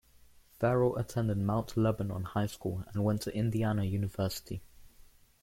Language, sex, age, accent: English, male, under 19, England English